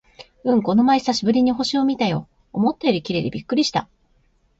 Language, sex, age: Japanese, female, 50-59